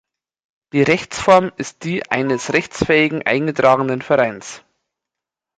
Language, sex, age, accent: German, male, 30-39, Deutschland Deutsch